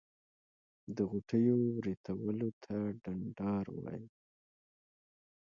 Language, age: Pashto, 19-29